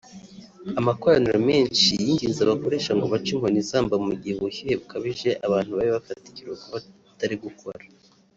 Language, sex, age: Kinyarwanda, male, 30-39